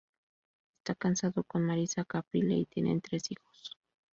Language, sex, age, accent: Spanish, female, 30-39, México